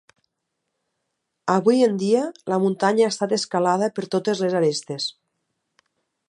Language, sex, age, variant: Catalan, female, 40-49, Nord-Occidental